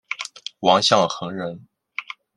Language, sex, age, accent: Chinese, male, 19-29, 出生地：江苏省